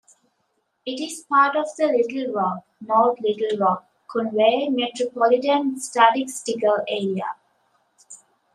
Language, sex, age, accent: English, female, 19-29, England English